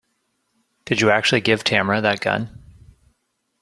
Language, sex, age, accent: English, male, 30-39, United States English